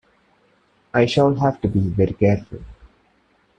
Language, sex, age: English, male, 19-29